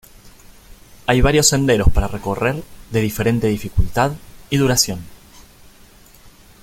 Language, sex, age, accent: Spanish, male, 19-29, Rioplatense: Argentina, Uruguay, este de Bolivia, Paraguay